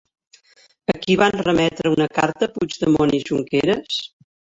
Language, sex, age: Catalan, female, 60-69